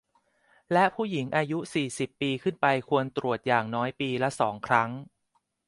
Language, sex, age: Thai, male, 30-39